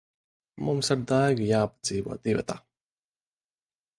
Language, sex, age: Latvian, male, 19-29